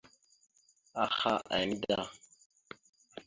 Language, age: Mada (Cameroon), 19-29